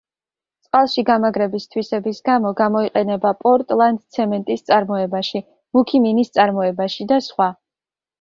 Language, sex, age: Georgian, female, 19-29